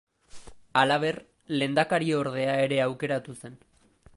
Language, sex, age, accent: Basque, male, 19-29, Mendebalekoa (Araba, Bizkaia, Gipuzkoako mendebaleko herri batzuk)